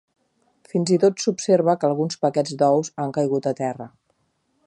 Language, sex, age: Catalan, female, 50-59